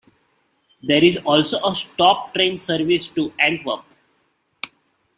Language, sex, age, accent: English, male, 19-29, India and South Asia (India, Pakistan, Sri Lanka)